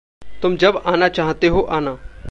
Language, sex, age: Hindi, male, 19-29